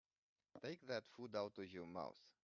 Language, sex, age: English, male, 50-59